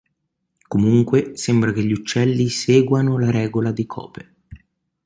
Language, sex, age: Italian, male, 19-29